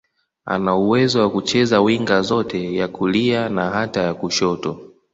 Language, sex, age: Swahili, male, 19-29